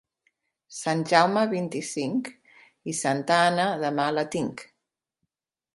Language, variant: Catalan, Central